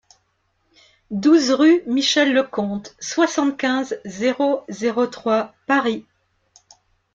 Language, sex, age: French, female, 50-59